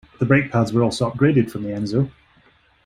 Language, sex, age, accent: English, male, 40-49, Scottish English